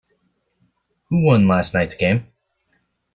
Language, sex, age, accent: English, male, 19-29, United States English